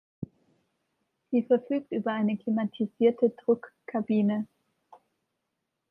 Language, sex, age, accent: German, female, 19-29, Deutschland Deutsch